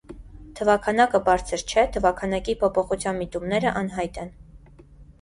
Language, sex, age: Armenian, female, 19-29